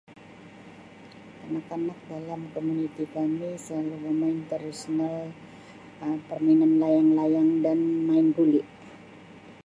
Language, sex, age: Sabah Malay, female, 60-69